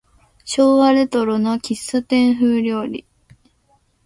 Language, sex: Japanese, female